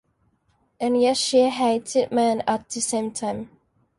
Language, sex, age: English, female, 19-29